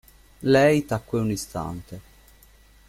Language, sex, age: Italian, male, 19-29